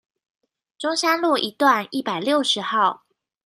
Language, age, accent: Chinese, 19-29, 出生地：臺北市